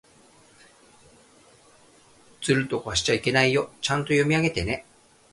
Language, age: Japanese, 40-49